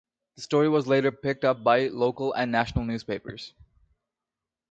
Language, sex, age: English, male, 19-29